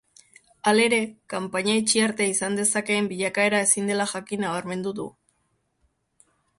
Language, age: Basque, 19-29